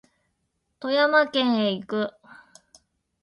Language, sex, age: Japanese, female, 40-49